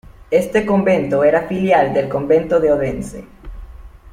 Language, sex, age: Spanish, male, under 19